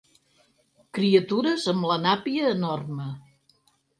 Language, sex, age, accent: Catalan, female, 60-69, Empordanès